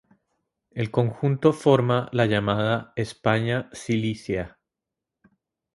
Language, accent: Spanish, Caribe: Cuba, Venezuela, Puerto Rico, República Dominicana, Panamá, Colombia caribeña, México caribeño, Costa del golfo de México